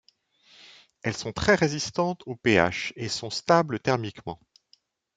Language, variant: French, Français de métropole